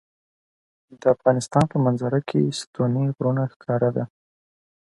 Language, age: Pashto, 19-29